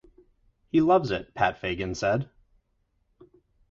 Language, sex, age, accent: English, male, 30-39, United States English